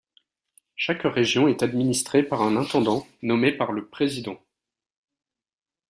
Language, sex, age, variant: French, male, 19-29, Français de métropole